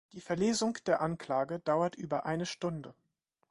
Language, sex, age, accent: German, male, 19-29, Deutschland Deutsch